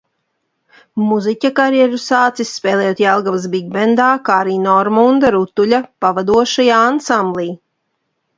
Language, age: Latvian, 40-49